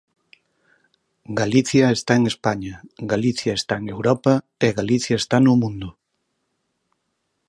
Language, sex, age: Galician, male, 50-59